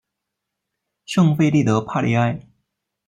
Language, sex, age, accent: Chinese, male, 19-29, 出生地：四川省